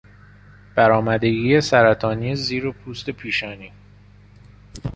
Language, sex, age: Persian, male, 19-29